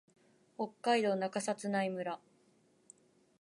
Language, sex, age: Japanese, female, 19-29